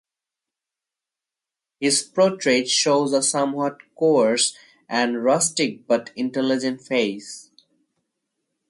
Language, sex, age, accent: English, male, 19-29, United States English